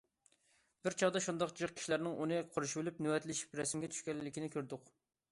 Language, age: Uyghur, 19-29